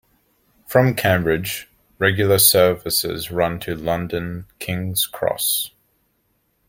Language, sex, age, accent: English, male, 19-29, Australian English